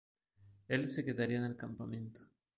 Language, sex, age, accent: Spanish, male, 40-49, España: Sur peninsular (Andalucia, Extremadura, Murcia)